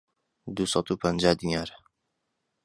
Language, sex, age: Central Kurdish, male, 30-39